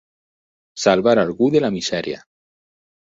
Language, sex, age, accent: Catalan, male, 40-49, valencià